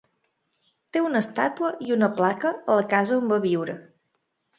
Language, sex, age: Catalan, female, 19-29